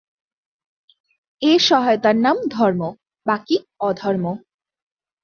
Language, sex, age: Bengali, female, 19-29